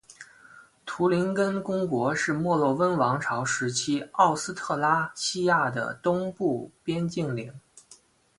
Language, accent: Chinese, 出生地：山东省